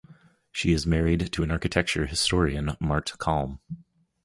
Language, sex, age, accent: English, male, 30-39, United States English